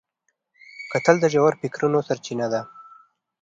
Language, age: Pashto, under 19